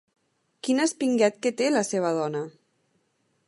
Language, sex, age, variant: Catalan, female, under 19, Central